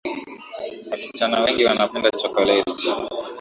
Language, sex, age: Swahili, male, 19-29